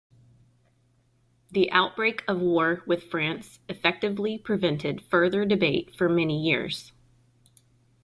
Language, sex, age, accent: English, female, 30-39, United States English